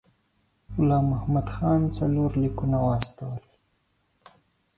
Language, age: Pashto, 19-29